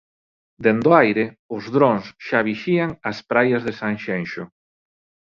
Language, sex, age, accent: Galician, male, 30-39, Normativo (estándar)